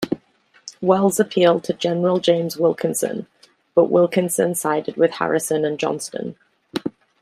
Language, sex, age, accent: English, female, 30-39, England English